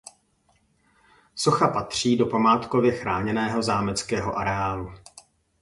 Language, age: Czech, 40-49